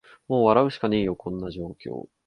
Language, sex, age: Japanese, male, 19-29